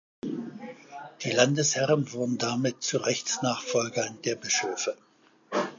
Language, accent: German, Deutschland Deutsch